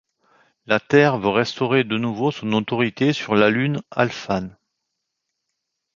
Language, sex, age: French, male, 50-59